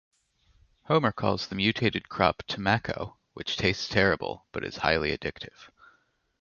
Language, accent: English, United States English